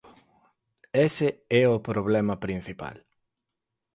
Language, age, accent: Galician, 19-29, Normativo (estándar)